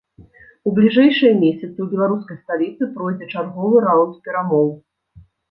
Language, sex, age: Belarusian, female, 40-49